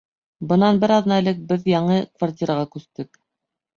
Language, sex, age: Bashkir, female, 30-39